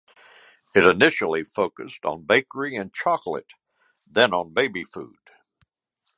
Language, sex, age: English, male, 70-79